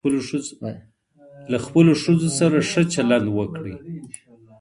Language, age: Pashto, 50-59